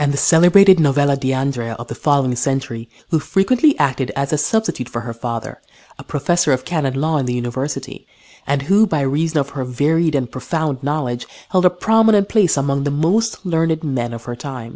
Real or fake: real